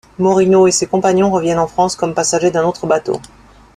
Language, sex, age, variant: French, male, 30-39, Français de métropole